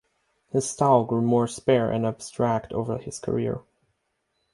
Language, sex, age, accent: English, male, 19-29, United States English; England English